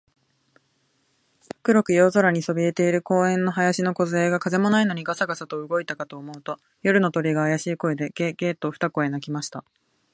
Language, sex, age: Japanese, female, 19-29